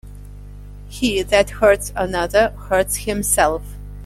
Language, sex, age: English, female, 40-49